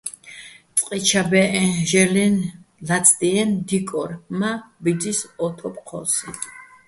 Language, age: Bats, 60-69